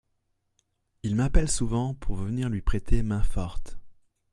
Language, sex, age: French, male, 30-39